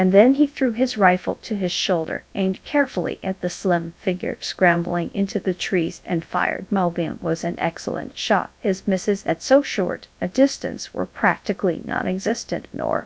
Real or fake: fake